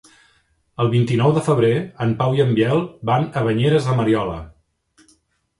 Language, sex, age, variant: Catalan, male, 40-49, Central